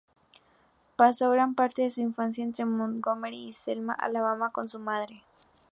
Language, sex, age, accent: Spanish, female, 19-29, México